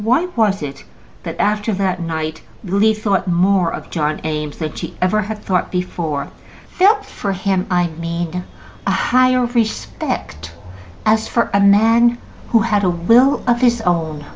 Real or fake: real